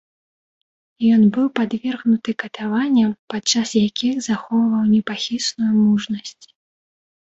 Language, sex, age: Belarusian, female, 19-29